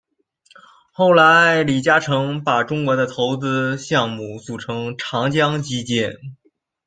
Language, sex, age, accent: Chinese, male, 19-29, 出生地：山东省